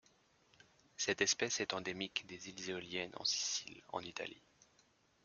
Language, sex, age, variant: French, male, 30-39, Français de métropole